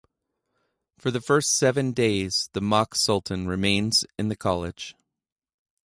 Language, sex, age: English, male, 30-39